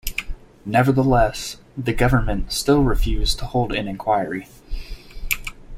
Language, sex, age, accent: English, male, under 19, United States English